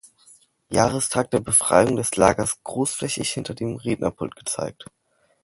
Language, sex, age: German, male, under 19